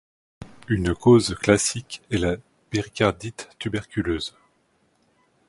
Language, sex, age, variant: French, male, 30-39, Français de métropole